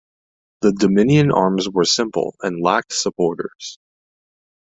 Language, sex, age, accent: English, male, under 19, United States English